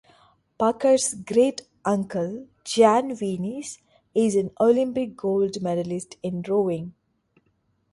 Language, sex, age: English, female, 19-29